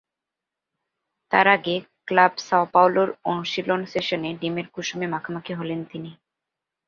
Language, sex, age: Bengali, female, 19-29